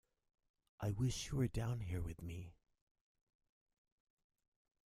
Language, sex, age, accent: English, male, 40-49, United States English